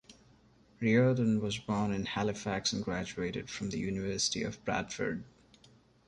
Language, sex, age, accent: English, male, 19-29, India and South Asia (India, Pakistan, Sri Lanka)